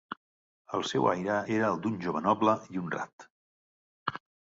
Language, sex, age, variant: Catalan, male, 50-59, Central